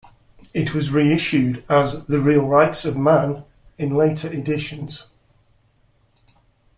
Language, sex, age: English, male, 40-49